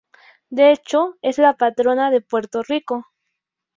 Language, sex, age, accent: Spanish, female, 19-29, México